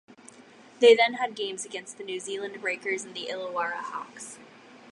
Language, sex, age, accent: English, female, under 19, United States English